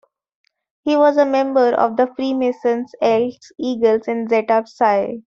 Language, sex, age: English, female, 19-29